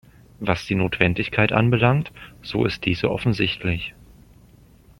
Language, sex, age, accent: German, male, 30-39, Deutschland Deutsch